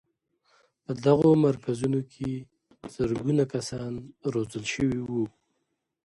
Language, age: Pashto, 30-39